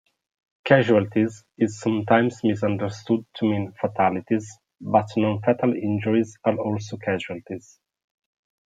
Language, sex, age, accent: English, male, 19-29, England English